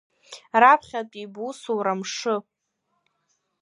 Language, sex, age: Abkhazian, female, under 19